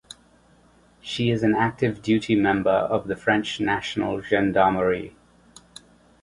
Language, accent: English, England English